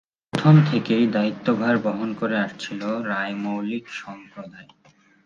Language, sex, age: Bengali, male, 19-29